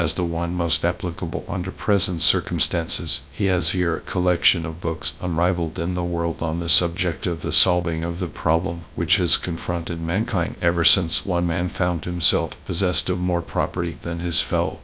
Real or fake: fake